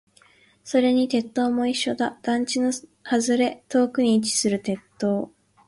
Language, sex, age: Japanese, female, 19-29